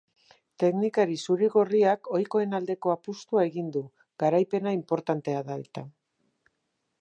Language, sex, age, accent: Basque, female, 60-69, Mendebalekoa (Araba, Bizkaia, Gipuzkoako mendebaleko herri batzuk)